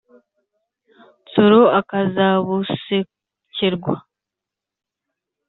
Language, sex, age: Kinyarwanda, female, under 19